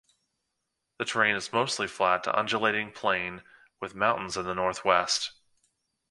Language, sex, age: English, male, 30-39